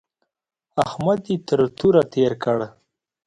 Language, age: Pashto, 19-29